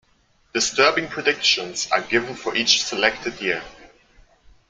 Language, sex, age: English, male, 19-29